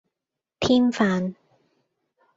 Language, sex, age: Cantonese, female, 19-29